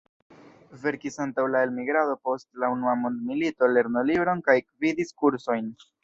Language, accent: Esperanto, Internacia